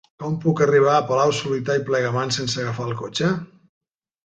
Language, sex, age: Catalan, male, 70-79